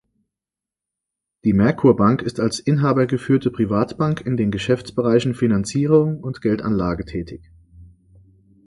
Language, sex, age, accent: German, male, 30-39, Deutschland Deutsch